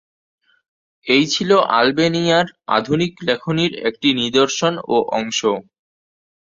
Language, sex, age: Bengali, male, under 19